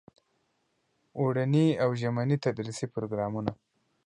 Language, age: Pashto, 19-29